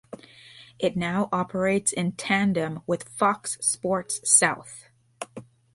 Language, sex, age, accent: English, female, 40-49, United States English